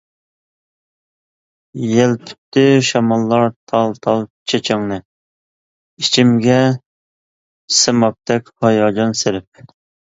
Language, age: Uyghur, 30-39